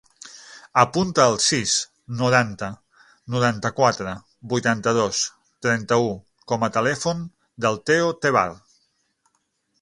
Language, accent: Catalan, central; septentrional